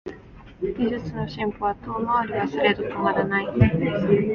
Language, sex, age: Japanese, female, 19-29